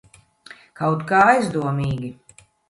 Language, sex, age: Latvian, female, 50-59